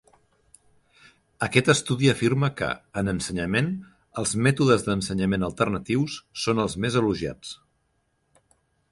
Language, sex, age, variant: Catalan, male, 30-39, Central